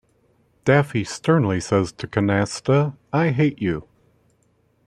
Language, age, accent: English, 40-49, United States English